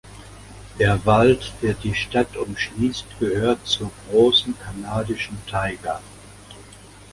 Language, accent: German, Deutschland Deutsch